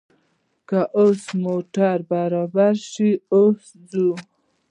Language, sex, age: Pashto, female, 19-29